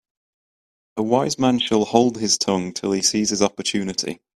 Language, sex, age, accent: English, male, 19-29, England English